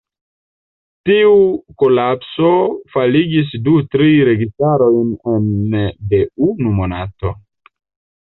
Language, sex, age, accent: Esperanto, male, 19-29, Internacia